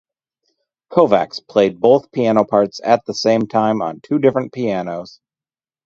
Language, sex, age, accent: English, male, 30-39, United States English